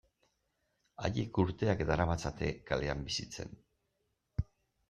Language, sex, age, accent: Basque, male, 60-69, Erdialdekoa edo Nafarra (Gipuzkoa, Nafarroa)